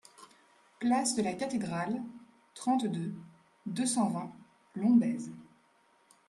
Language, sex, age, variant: French, female, 19-29, Français de métropole